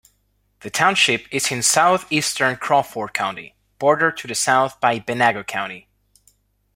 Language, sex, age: English, male, 30-39